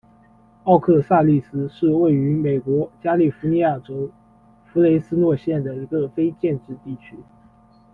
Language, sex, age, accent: Chinese, male, 19-29, 出生地：浙江省